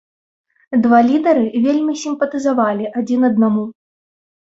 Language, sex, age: Belarusian, female, 30-39